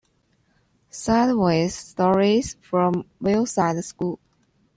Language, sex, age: English, female, 30-39